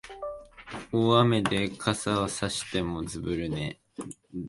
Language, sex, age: Japanese, male, under 19